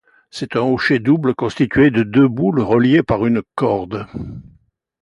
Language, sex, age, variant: French, male, 80-89, Français de métropole